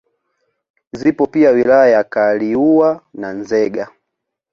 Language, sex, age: Swahili, male, 19-29